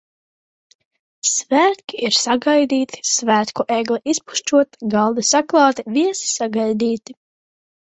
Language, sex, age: Latvian, female, under 19